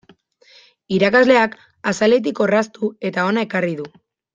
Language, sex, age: Basque, female, 19-29